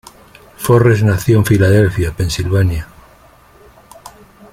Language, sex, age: Spanish, male, 60-69